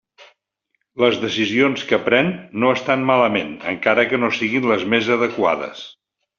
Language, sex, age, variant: Catalan, male, 70-79, Central